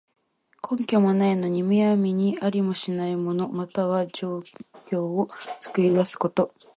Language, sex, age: Japanese, female, 19-29